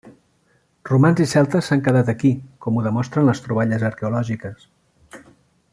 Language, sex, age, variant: Catalan, male, 40-49, Central